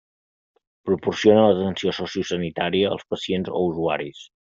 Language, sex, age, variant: Catalan, male, 30-39, Central